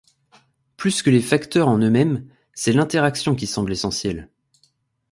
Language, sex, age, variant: French, male, 19-29, Français de métropole